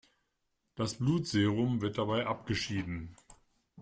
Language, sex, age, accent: German, male, 60-69, Deutschland Deutsch